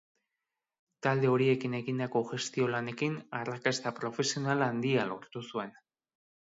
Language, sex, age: Basque, male, 30-39